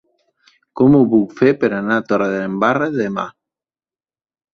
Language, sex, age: Catalan, male, under 19